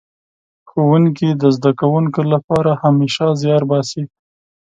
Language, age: Pashto, 19-29